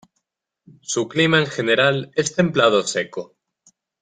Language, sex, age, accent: Spanish, male, 19-29, España: Norte peninsular (Asturias, Castilla y León, Cantabria, País Vasco, Navarra, Aragón, La Rioja, Guadalajara, Cuenca)